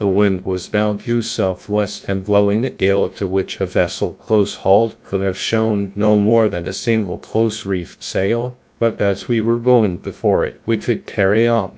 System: TTS, GlowTTS